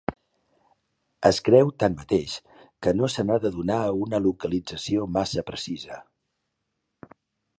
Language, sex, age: Catalan, male, 50-59